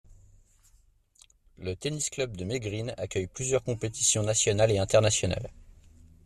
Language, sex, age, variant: French, male, 30-39, Français de métropole